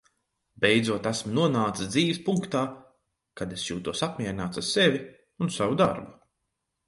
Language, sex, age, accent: Latvian, male, 30-39, Rigas